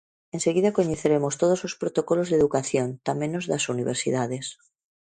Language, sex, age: Galician, female, 40-49